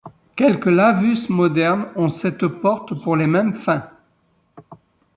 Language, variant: French, Français de métropole